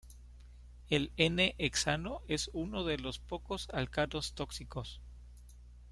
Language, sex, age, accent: Spanish, male, 30-39, México